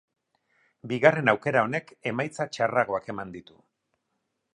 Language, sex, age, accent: Basque, male, 50-59, Erdialdekoa edo Nafarra (Gipuzkoa, Nafarroa)